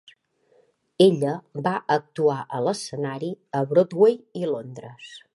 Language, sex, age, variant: Catalan, female, 50-59, Central